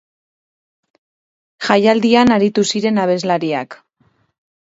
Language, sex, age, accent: Basque, female, 30-39, Mendebalekoa (Araba, Bizkaia, Gipuzkoako mendebaleko herri batzuk)